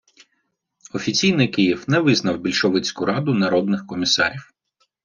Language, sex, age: Ukrainian, male, 30-39